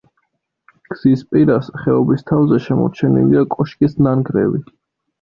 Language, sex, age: Georgian, male, 19-29